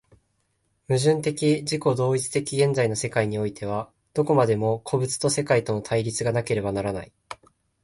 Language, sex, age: Japanese, male, 19-29